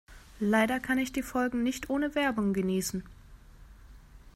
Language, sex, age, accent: German, female, 19-29, Deutschland Deutsch